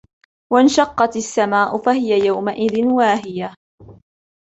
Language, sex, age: Arabic, female, 19-29